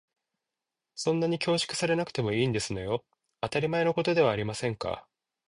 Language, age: Japanese, 30-39